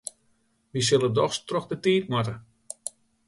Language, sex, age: Western Frisian, male, 50-59